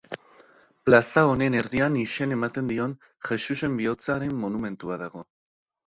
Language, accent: Basque, Mendebalekoa (Araba, Bizkaia, Gipuzkoako mendebaleko herri batzuk)